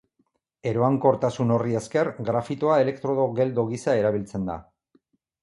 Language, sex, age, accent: Basque, male, 50-59, Mendebalekoa (Araba, Bizkaia, Gipuzkoako mendebaleko herri batzuk)